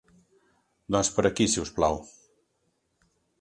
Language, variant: Catalan, Central